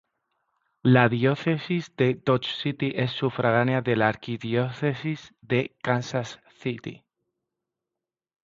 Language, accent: Spanish, España: Centro-Sur peninsular (Madrid, Toledo, Castilla-La Mancha)